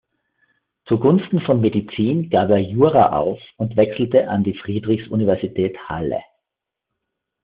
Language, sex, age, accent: German, male, 50-59, Österreichisches Deutsch